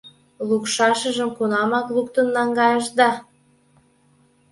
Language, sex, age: Mari, female, 19-29